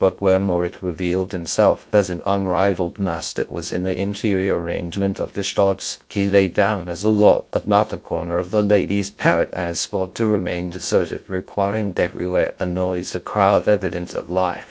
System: TTS, GlowTTS